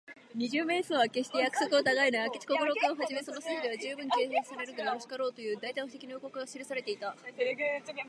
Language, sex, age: Japanese, female, under 19